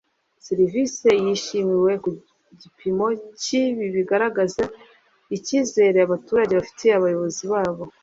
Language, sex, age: Kinyarwanda, female, 30-39